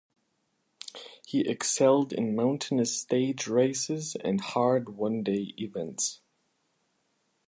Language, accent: English, United States English